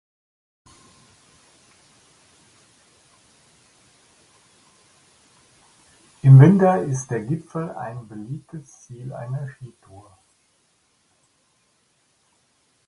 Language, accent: German, Deutschland Deutsch